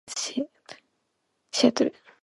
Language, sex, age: English, female, 19-29